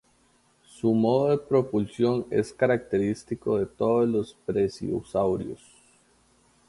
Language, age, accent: Spanish, 30-39, América central